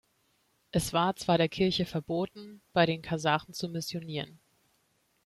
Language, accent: German, Deutschland Deutsch